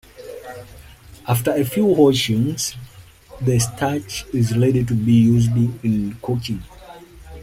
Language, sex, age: English, male, 19-29